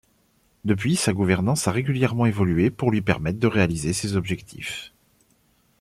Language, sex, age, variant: French, male, 40-49, Français de métropole